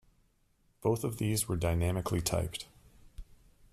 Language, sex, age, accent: English, male, 30-39, Canadian English